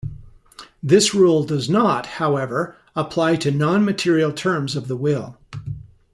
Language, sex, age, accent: English, male, 60-69, United States English